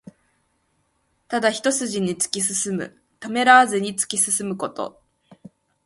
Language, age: Japanese, 19-29